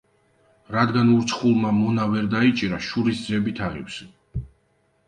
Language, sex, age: Georgian, male, 19-29